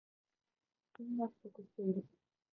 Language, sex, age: Japanese, female, 19-29